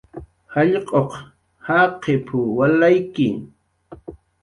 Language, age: Jaqaru, 40-49